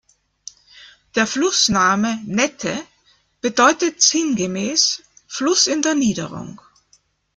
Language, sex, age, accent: German, female, 50-59, Österreichisches Deutsch